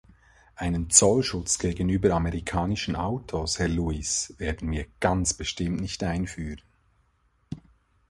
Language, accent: German, Schweizerdeutsch